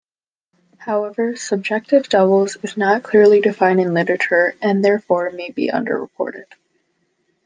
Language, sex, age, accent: English, female, under 19, United States English